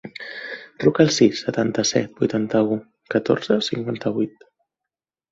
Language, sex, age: Catalan, female, 30-39